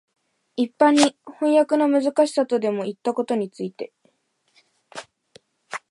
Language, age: Japanese, 19-29